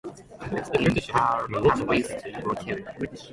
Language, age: English, 19-29